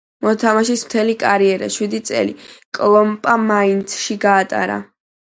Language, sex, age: Georgian, female, 19-29